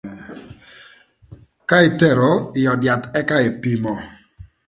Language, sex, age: Thur, male, 30-39